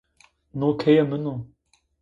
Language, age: Zaza, 19-29